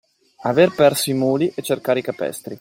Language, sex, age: Italian, male, 30-39